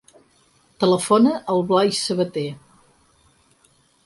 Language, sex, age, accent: Catalan, female, 60-69, Empordanès